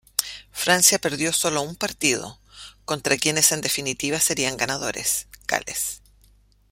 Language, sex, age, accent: Spanish, female, 50-59, Chileno: Chile, Cuyo